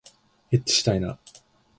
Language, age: Japanese, 19-29